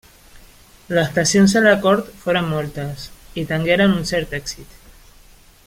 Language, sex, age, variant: Catalan, female, 30-39, Central